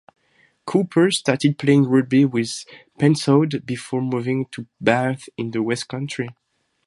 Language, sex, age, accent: English, male, 19-29, French